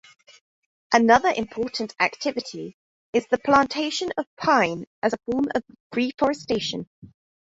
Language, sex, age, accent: English, female, 30-39, England English